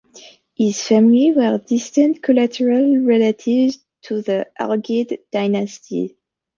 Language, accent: English, United States English